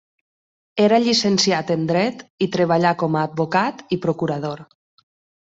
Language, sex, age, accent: Catalan, female, 30-39, valencià